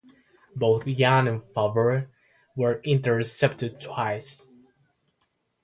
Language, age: English, 19-29